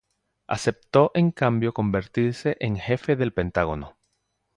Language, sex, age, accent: Spanish, male, 40-49, Caribe: Cuba, Venezuela, Puerto Rico, República Dominicana, Panamá, Colombia caribeña, México caribeño, Costa del golfo de México